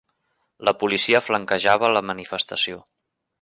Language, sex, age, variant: Catalan, male, 19-29, Central